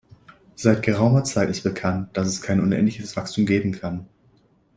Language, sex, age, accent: German, male, under 19, Deutschland Deutsch